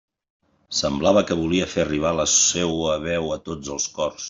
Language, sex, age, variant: Catalan, male, 40-49, Central